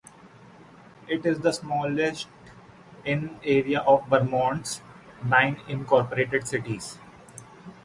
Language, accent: English, India and South Asia (India, Pakistan, Sri Lanka)